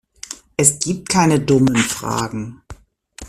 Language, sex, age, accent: German, female, 40-49, Deutschland Deutsch